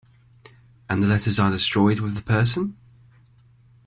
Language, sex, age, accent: English, male, 19-29, England English